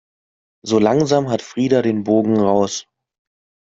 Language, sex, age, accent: German, male, 30-39, Deutschland Deutsch